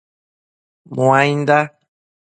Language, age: Matsés, under 19